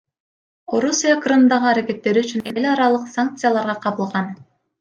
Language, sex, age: Kyrgyz, female, 19-29